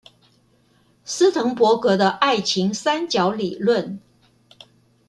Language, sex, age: Chinese, female, 60-69